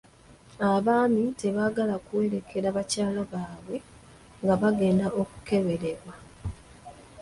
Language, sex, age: Ganda, female, 19-29